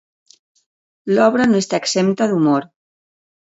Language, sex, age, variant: Catalan, female, 50-59, Valencià meridional